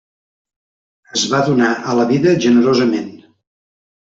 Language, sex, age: Catalan, male, 40-49